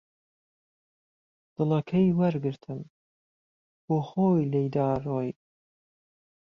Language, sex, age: Central Kurdish, male, 19-29